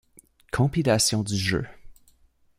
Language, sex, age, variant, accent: French, male, 19-29, Français d'Amérique du Nord, Français du Canada